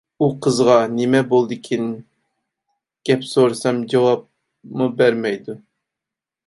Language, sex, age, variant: Uyghur, male, 30-39, ئۇيغۇر تىلى